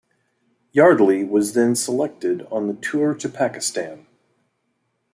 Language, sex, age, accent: English, male, 40-49, United States English